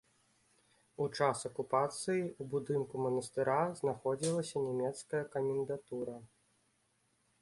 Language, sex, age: Belarusian, male, 19-29